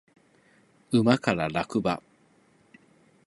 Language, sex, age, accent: Japanese, male, 30-39, 関西弁